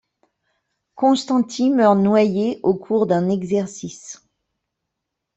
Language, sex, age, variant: French, female, 50-59, Français de métropole